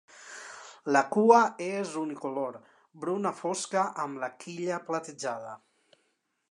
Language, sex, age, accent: Catalan, male, 30-39, valencià